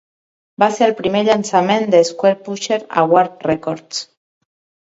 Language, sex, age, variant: Catalan, female, 40-49, Central